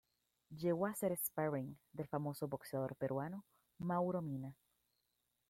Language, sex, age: Spanish, female, 19-29